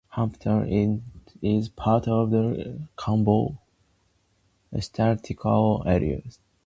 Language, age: English, under 19